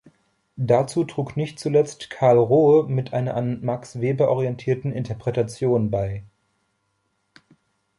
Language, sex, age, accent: German, male, 30-39, Deutschland Deutsch